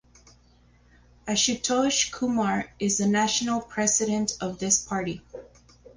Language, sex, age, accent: English, female, 40-49, United States English